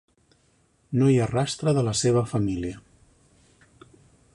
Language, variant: Catalan, Central